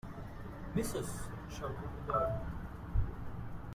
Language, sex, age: English, male, 19-29